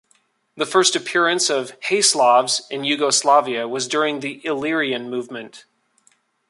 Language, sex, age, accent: English, male, 30-39, United States English